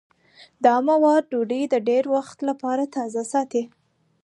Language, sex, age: Pashto, female, 19-29